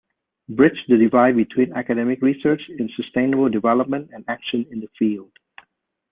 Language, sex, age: English, male, 50-59